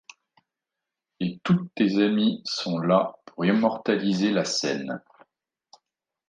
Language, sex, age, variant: French, male, 40-49, Français de métropole